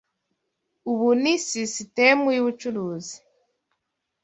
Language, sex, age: Kinyarwanda, female, 19-29